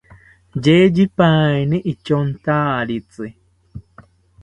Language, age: South Ucayali Ashéninka, 30-39